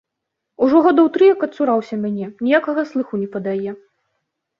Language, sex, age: Belarusian, female, 19-29